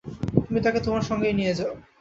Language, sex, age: Bengali, male, 19-29